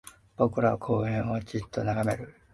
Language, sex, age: Japanese, male, 30-39